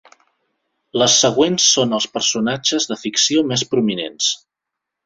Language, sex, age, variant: Catalan, male, 30-39, Central